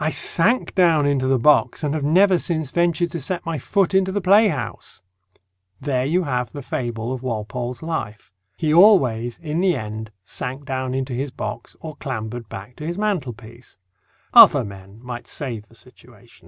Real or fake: real